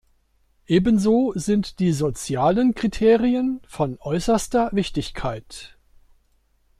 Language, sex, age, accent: German, male, 50-59, Deutschland Deutsch